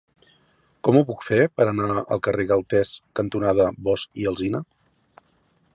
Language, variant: Catalan, Central